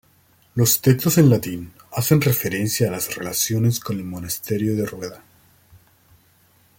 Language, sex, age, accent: Spanish, male, 30-39, Chileno: Chile, Cuyo